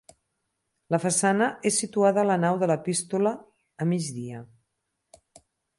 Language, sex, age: Catalan, female, 50-59